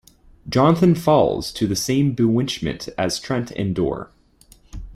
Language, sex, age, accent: English, male, 19-29, United States English